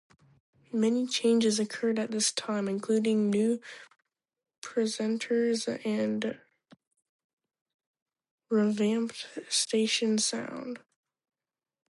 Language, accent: English, England English